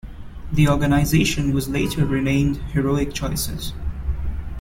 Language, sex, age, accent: English, male, 19-29, India and South Asia (India, Pakistan, Sri Lanka)